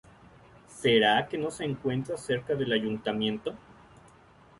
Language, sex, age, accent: Spanish, male, 19-29, México